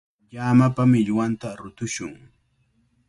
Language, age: Cajatambo North Lima Quechua, 19-29